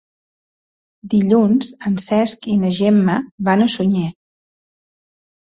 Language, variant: Catalan, Balear